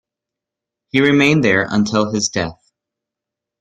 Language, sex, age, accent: English, male, 19-29, United States English